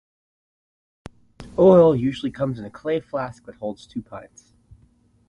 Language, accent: English, United States English